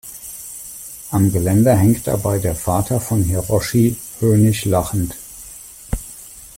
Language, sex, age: German, male, 40-49